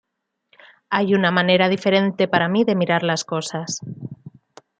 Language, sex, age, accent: Spanish, female, 30-39, España: Centro-Sur peninsular (Madrid, Toledo, Castilla-La Mancha)